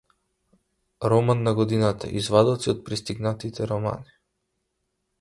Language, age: Macedonian, 19-29